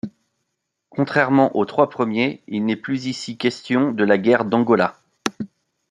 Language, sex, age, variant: French, male, 30-39, Français de métropole